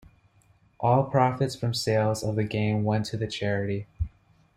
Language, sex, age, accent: English, male, 19-29, United States English